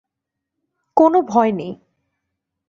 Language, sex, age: Bengali, female, 19-29